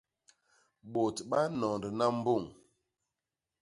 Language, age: Basaa, 40-49